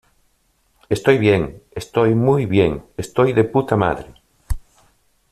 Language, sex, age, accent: Spanish, male, 50-59, España: Norte peninsular (Asturias, Castilla y León, Cantabria, País Vasco, Navarra, Aragón, La Rioja, Guadalajara, Cuenca)